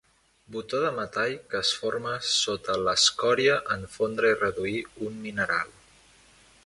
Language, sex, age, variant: Catalan, male, 19-29, Central